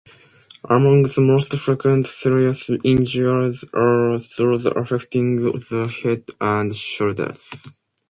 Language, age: English, 19-29